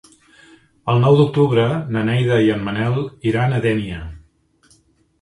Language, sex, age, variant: Catalan, male, 40-49, Central